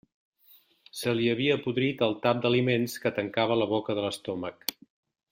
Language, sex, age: Catalan, male, 60-69